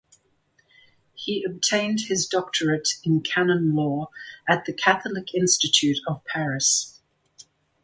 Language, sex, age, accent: English, female, 70-79, England English